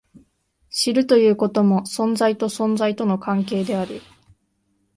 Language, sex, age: Japanese, female, 19-29